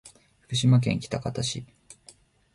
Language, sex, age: Japanese, male, 19-29